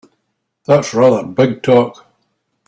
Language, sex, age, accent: English, male, 50-59, Scottish English